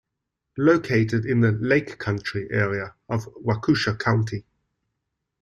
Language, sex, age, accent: English, male, 40-49, Southern African (South Africa, Zimbabwe, Namibia)